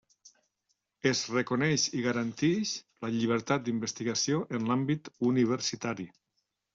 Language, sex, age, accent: Catalan, male, 50-59, valencià